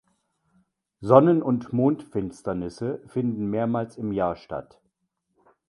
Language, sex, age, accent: German, male, 60-69, Deutschland Deutsch